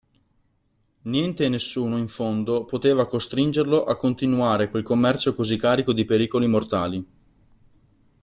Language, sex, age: Italian, male, 19-29